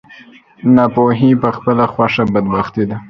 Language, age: Pashto, under 19